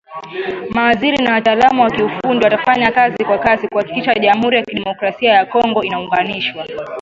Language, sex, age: Swahili, female, 19-29